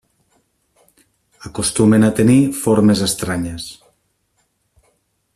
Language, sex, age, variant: Catalan, male, 40-49, Nord-Occidental